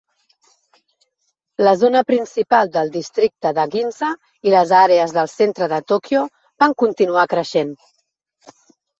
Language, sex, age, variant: Catalan, female, 40-49, Central